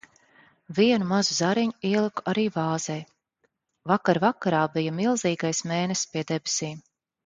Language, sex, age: Latvian, female, 40-49